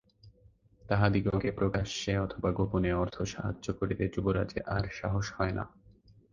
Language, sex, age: Bengali, male, 19-29